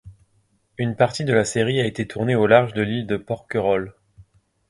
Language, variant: French, Français de métropole